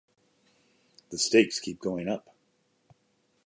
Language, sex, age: English, male, 70-79